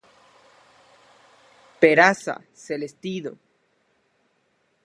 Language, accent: Spanish, Caribe: Cuba, Venezuela, Puerto Rico, República Dominicana, Panamá, Colombia caribeña, México caribeño, Costa del golfo de México